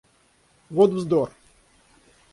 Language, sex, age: Russian, male, 30-39